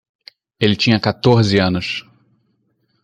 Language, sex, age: Portuguese, male, 19-29